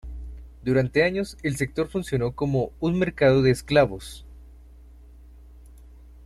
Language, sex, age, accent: Spanish, male, 30-39, Andino-Pacífico: Colombia, Perú, Ecuador, oeste de Bolivia y Venezuela andina